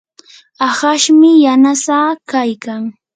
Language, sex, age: Yanahuanca Pasco Quechua, female, 19-29